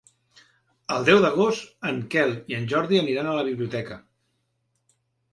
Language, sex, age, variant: Catalan, male, 40-49, Central